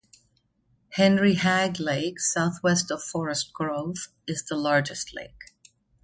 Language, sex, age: English, female, 50-59